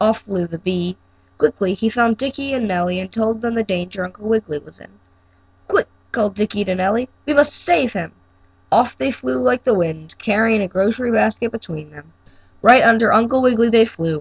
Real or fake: real